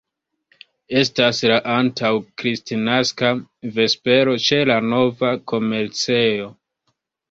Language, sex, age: Esperanto, male, 19-29